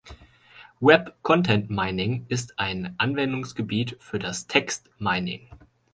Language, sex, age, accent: German, male, 19-29, Deutschland Deutsch